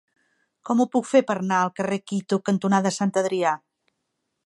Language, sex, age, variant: Catalan, female, 50-59, Central